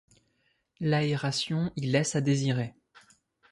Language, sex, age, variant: French, male, 19-29, Français de métropole